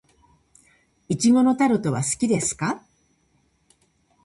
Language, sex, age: Japanese, female, 60-69